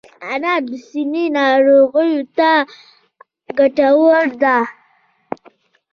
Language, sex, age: Pashto, female, under 19